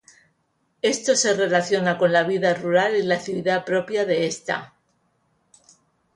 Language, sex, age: Spanish, female, 50-59